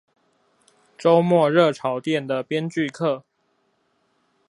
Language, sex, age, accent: Chinese, male, 19-29, 出生地：臺北市; 出生地：新北市